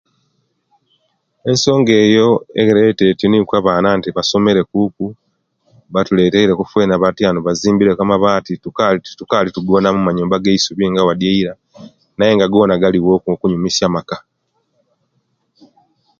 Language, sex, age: Kenyi, male, 50-59